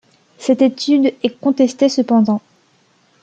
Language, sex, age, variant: French, female, under 19, Français de métropole